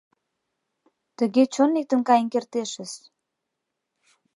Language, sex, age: Mari, female, 19-29